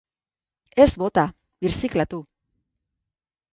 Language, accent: Basque, Mendebalekoa (Araba, Bizkaia, Gipuzkoako mendebaleko herri batzuk)